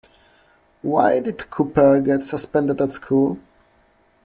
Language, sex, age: English, male, 30-39